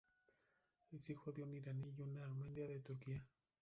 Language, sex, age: Spanish, male, 19-29